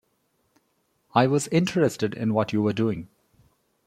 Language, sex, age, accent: English, male, 40-49, India and South Asia (India, Pakistan, Sri Lanka)